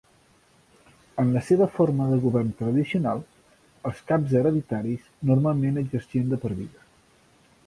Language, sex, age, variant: Catalan, male, 50-59, Central